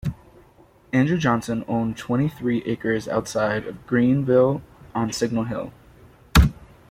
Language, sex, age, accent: English, male, 19-29, United States English